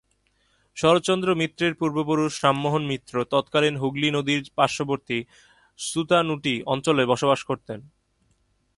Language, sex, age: Bengali, male, 19-29